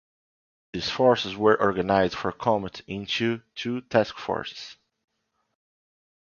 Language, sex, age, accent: English, male, 19-29, United States English